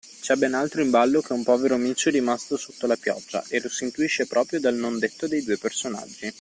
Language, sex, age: Italian, male, 19-29